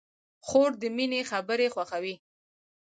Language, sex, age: Pashto, female, 19-29